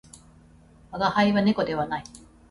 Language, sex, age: Japanese, female, 30-39